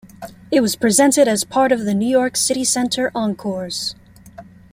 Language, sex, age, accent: English, female, 19-29, United States English